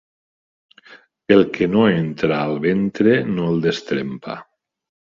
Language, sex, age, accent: Catalan, male, 40-49, valencià